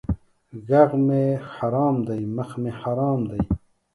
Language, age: Pashto, 40-49